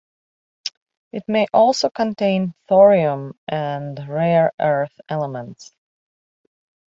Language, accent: English, United States English